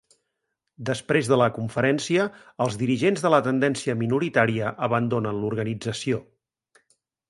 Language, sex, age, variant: Catalan, male, 50-59, Central